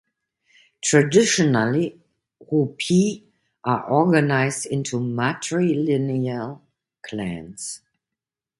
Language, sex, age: English, female, 50-59